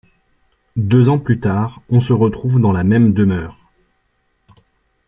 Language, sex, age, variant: French, male, 30-39, Français de métropole